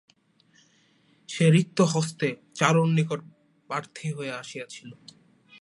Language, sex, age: Bengali, male, 19-29